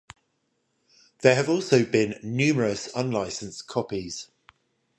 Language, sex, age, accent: English, male, 30-39, England English